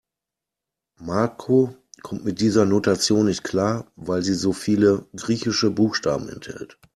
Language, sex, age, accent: German, male, 40-49, Deutschland Deutsch